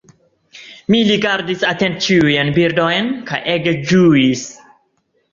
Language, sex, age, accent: Esperanto, male, 19-29, Internacia